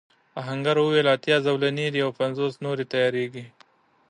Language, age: Pashto, 19-29